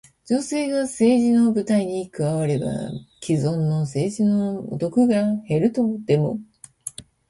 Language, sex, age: Japanese, female, 50-59